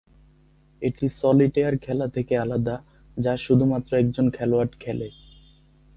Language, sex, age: Bengali, male, 19-29